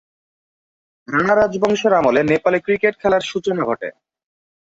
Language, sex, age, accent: Bengali, male, 19-29, Native